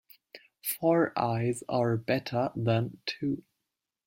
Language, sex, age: English, female, 19-29